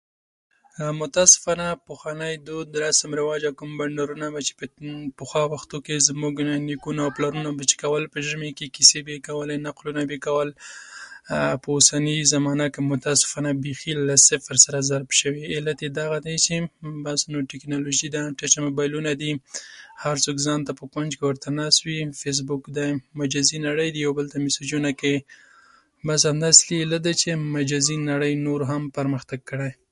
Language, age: Pashto, 19-29